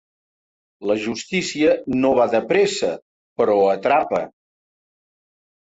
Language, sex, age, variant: Catalan, male, 60-69, Central